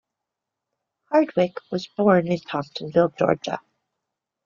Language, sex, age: English, female, 50-59